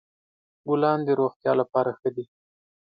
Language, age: Pashto, 19-29